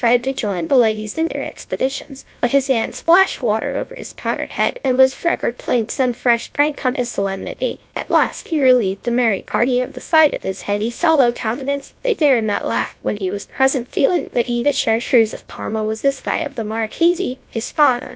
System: TTS, GlowTTS